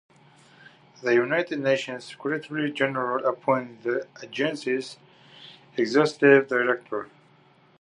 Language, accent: English, United States English